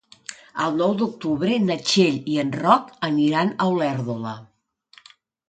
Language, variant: Catalan, Nord-Occidental